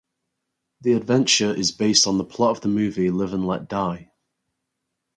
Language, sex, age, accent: English, male, 19-29, England English